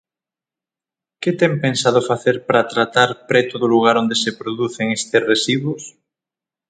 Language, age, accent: Galician, 30-39, Oriental (común en zona oriental); Normativo (estándar)